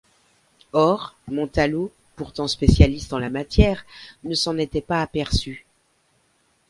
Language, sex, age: French, female, 50-59